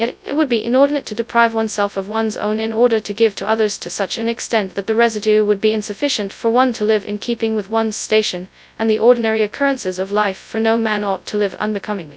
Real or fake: fake